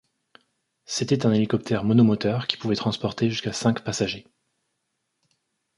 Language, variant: French, Français de métropole